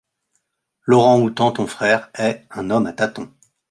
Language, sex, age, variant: French, male, 30-39, Français de métropole